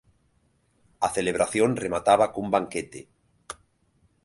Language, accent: Galician, Normativo (estándar)